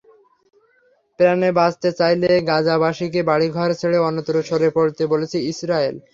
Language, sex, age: Bengali, male, under 19